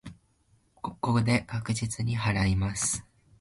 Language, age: Japanese, under 19